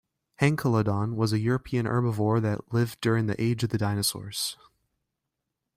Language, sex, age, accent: English, male, 19-29, United States English